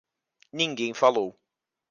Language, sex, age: Portuguese, male, 19-29